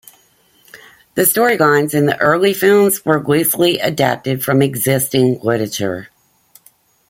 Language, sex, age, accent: English, female, 50-59, United States English